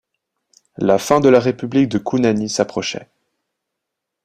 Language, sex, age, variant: French, male, 19-29, Français de métropole